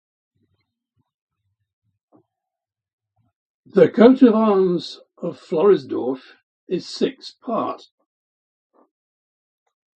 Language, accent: English, England English